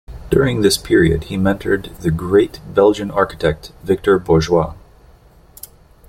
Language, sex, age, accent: English, male, 30-39, United States English